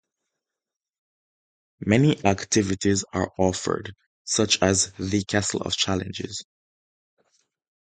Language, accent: English, West Indies and Bermuda (Bahamas, Bermuda, Jamaica, Trinidad)